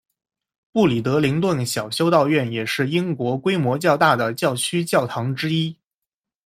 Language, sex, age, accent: Chinese, male, 19-29, 出生地：江苏省